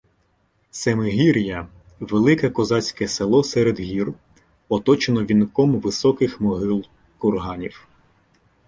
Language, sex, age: Ukrainian, male, 19-29